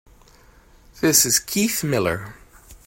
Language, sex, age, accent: English, male, 50-59, Canadian English